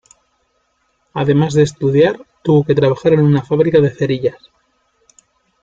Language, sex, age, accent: Spanish, male, 19-29, España: Norte peninsular (Asturias, Castilla y León, Cantabria, País Vasco, Navarra, Aragón, La Rioja, Guadalajara, Cuenca)